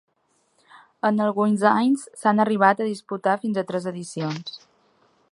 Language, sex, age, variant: Catalan, female, 19-29, Balear